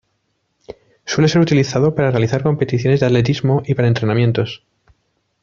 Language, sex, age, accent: Spanish, male, 40-49, España: Centro-Sur peninsular (Madrid, Toledo, Castilla-La Mancha)